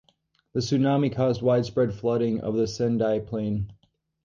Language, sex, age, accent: English, male, 30-39, United States English